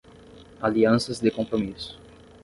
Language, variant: Portuguese, Portuguese (Brasil)